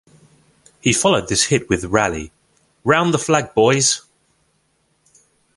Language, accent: English, England English